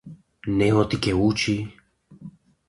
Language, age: Macedonian, 19-29